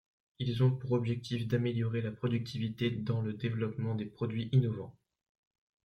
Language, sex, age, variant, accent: French, male, 19-29, Français des départements et régions d'outre-mer, Français de La Réunion